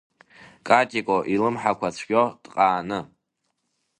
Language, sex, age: Abkhazian, male, under 19